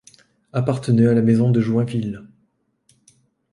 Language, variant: French, Français de métropole